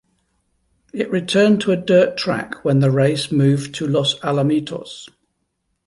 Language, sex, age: English, male, 50-59